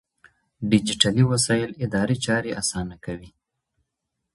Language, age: Pashto, 30-39